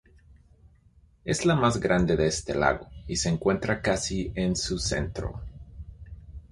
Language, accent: Spanish, México